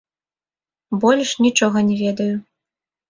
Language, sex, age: Belarusian, female, 19-29